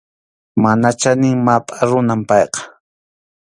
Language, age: Arequipa-La Unión Quechua, 30-39